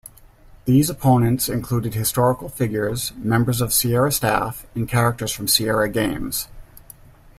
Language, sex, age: English, male, 40-49